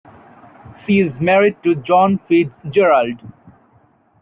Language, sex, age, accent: English, male, 19-29, England English